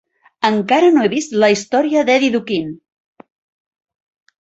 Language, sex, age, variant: Catalan, female, 40-49, Central